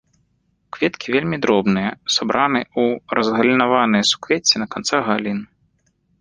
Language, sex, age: Belarusian, male, 19-29